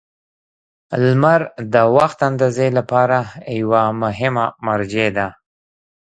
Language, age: Pashto, 30-39